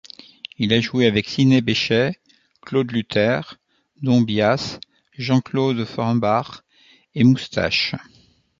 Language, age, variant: French, 60-69, Français de métropole